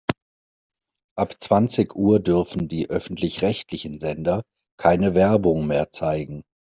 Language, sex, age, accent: German, male, 30-39, Deutschland Deutsch